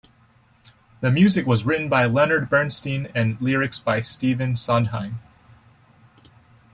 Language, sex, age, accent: English, male, 19-29, United States English